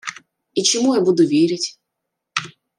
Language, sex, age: Russian, female, 30-39